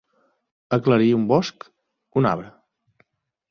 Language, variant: Catalan, Central